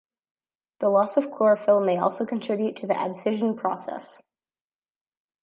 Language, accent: English, United States English